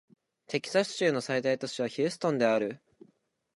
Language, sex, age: Japanese, male, 19-29